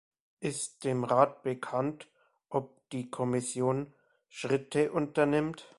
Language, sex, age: German, male, 19-29